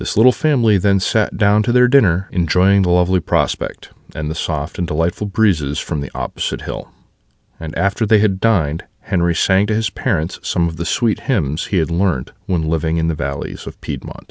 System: none